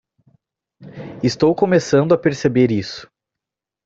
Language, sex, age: Portuguese, male, 19-29